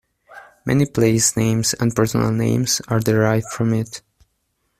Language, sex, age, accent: English, male, 19-29, United States English